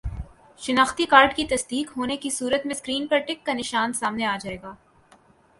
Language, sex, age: Urdu, female, 19-29